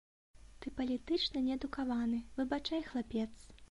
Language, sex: Belarusian, female